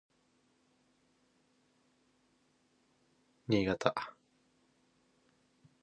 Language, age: Japanese, 19-29